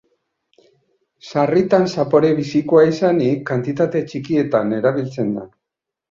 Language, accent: Basque, Mendebalekoa (Araba, Bizkaia, Gipuzkoako mendebaleko herri batzuk)